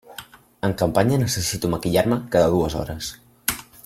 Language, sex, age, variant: Catalan, male, under 19, Central